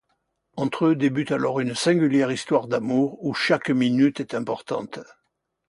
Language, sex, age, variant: French, male, 80-89, Français de métropole